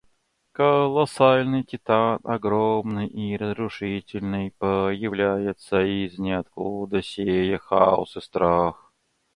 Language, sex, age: Russian, male, 30-39